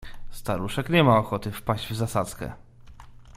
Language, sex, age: Polish, male, 30-39